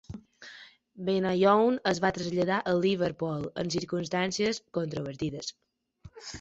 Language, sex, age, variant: Catalan, female, 19-29, Balear